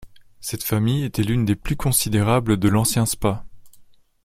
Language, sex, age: French, male, 30-39